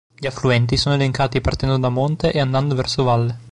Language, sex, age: Italian, male, 19-29